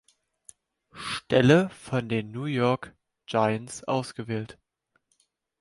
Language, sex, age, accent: German, male, 19-29, Deutschland Deutsch